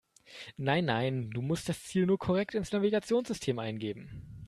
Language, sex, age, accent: German, male, 19-29, Deutschland Deutsch